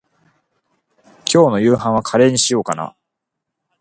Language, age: Japanese, 19-29